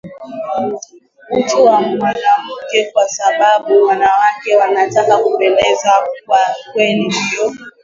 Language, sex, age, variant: Swahili, female, 19-29, Kiswahili cha Bara ya Kenya